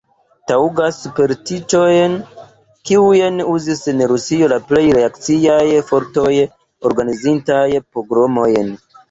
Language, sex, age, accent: Esperanto, male, 30-39, Internacia